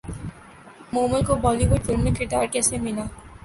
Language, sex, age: Urdu, female, 19-29